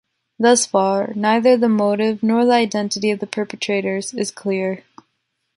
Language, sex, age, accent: English, female, 19-29, Canadian English